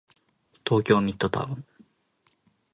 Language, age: Japanese, 19-29